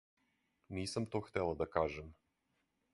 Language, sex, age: Serbian, male, 50-59